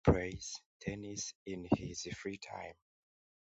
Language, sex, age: English, male, 19-29